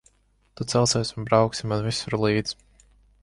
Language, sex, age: Latvian, male, 19-29